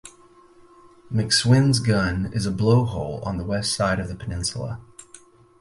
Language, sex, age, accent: English, male, 30-39, United States English